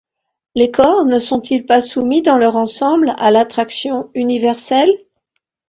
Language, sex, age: French, female, 50-59